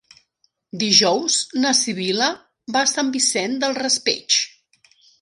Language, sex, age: Catalan, female, 40-49